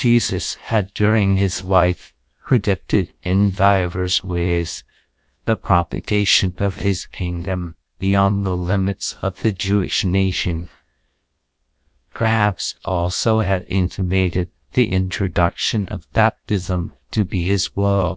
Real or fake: fake